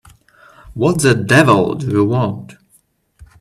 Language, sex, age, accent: English, male, 19-29, United States English